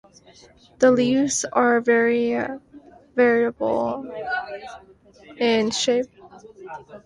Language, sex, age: English, female, 19-29